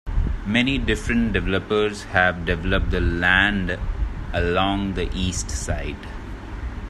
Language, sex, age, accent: English, male, 30-39, India and South Asia (India, Pakistan, Sri Lanka)